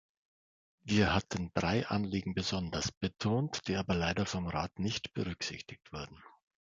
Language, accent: German, Deutschland Deutsch